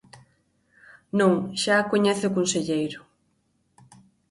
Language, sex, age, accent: Galician, female, 30-39, Normativo (estándar)